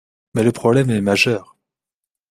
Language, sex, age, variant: French, male, 40-49, Français de métropole